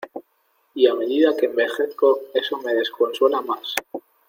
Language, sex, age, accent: Spanish, male, 19-29, España: Norte peninsular (Asturias, Castilla y León, Cantabria, País Vasco, Navarra, Aragón, La Rioja, Guadalajara, Cuenca)